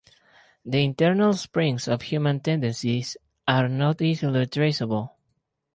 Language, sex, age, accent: English, male, 19-29, United States English